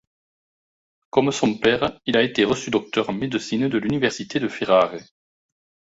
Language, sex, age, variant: French, male, 60-69, Français de métropole